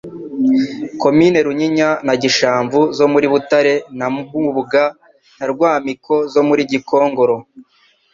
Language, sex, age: Kinyarwanda, male, 19-29